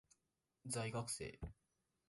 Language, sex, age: Japanese, male, 19-29